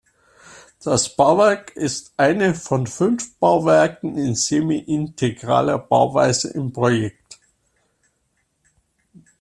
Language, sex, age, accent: German, male, 60-69, Deutschland Deutsch